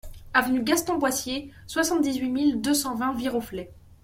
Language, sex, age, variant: French, female, 19-29, Français de métropole